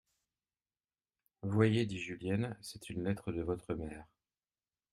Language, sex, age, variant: French, male, 40-49, Français de métropole